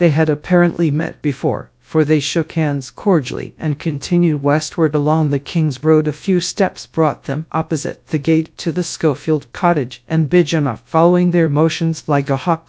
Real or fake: fake